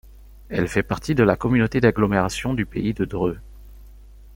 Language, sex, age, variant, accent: French, male, 30-39, Français d'Europe, Français de Belgique